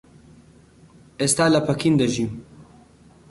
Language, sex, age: Central Kurdish, male, 19-29